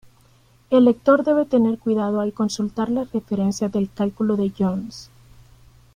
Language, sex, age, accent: Spanish, female, 30-39, América central